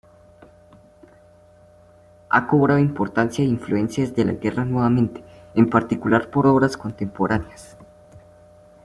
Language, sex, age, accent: Spanish, male, under 19, Andino-Pacífico: Colombia, Perú, Ecuador, oeste de Bolivia y Venezuela andina